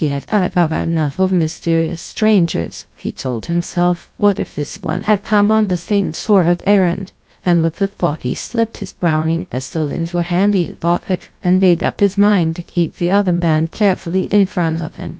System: TTS, GlowTTS